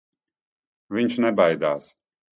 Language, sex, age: Latvian, male, 40-49